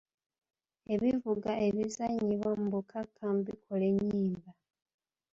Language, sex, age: Ganda, female, 30-39